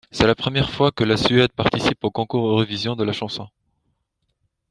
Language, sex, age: French, female, 30-39